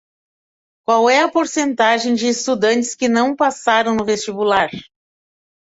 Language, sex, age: Portuguese, female, 50-59